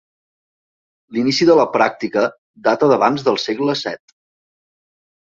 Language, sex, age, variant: Catalan, male, 30-39, Central